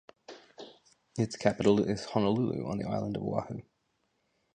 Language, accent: English, Australian English